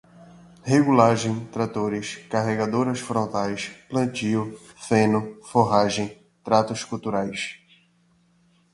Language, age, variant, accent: Portuguese, 19-29, Portuguese (Brasil), Nordestino